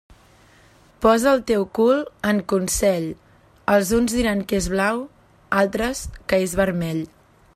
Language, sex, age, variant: Catalan, female, 19-29, Central